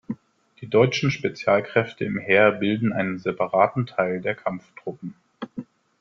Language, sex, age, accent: German, male, 30-39, Deutschland Deutsch